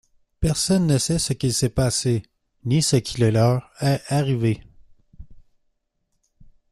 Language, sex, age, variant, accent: French, male, 19-29, Français d'Amérique du Nord, Français du Canada